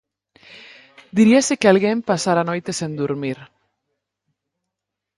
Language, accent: Galician, Normativo (estándar)